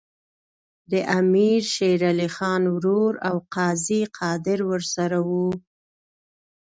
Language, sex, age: Pashto, female, 19-29